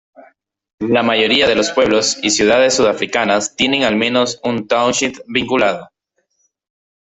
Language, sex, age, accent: Spanish, male, 19-29, Andino-Pacífico: Colombia, Perú, Ecuador, oeste de Bolivia y Venezuela andina